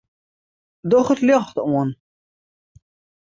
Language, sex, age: Western Frisian, female, 50-59